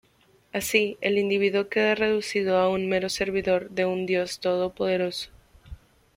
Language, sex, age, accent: Spanish, female, 19-29, México